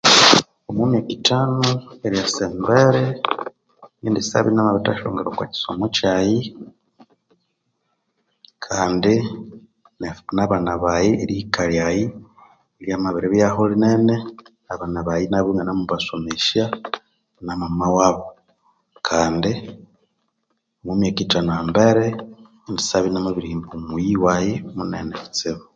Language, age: Konzo, 19-29